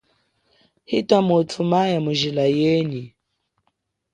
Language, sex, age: Chokwe, female, 19-29